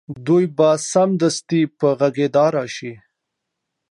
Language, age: Pashto, 19-29